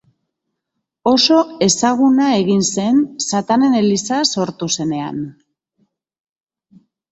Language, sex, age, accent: Basque, female, 50-59, Mendebalekoa (Araba, Bizkaia, Gipuzkoako mendebaleko herri batzuk)